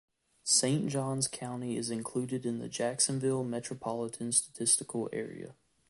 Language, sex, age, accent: English, male, 19-29, United States English